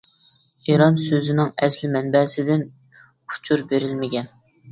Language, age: Uyghur, 30-39